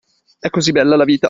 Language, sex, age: Italian, male, 19-29